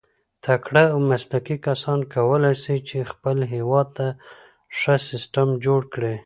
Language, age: Pashto, 30-39